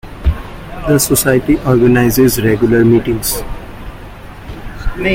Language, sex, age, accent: English, male, under 19, England English